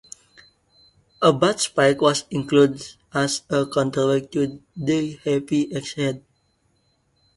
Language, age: English, 19-29